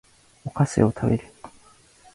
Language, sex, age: Japanese, male, 19-29